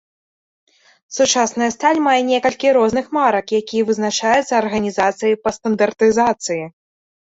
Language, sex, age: Belarusian, female, 19-29